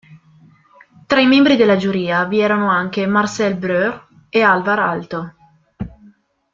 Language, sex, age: Italian, female, under 19